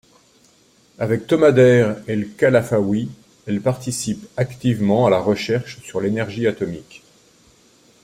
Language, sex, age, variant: French, male, 50-59, Français de métropole